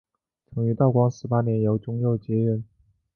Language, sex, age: Chinese, male, 19-29